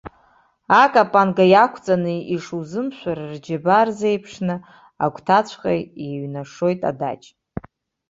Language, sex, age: Abkhazian, female, 30-39